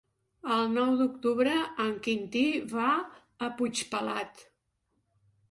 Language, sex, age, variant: Catalan, female, 60-69, Central